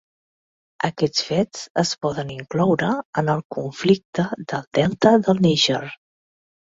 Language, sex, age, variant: Catalan, female, 40-49, Nord-Occidental